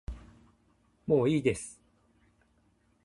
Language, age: Japanese, 50-59